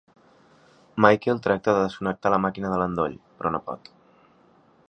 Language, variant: Catalan, Central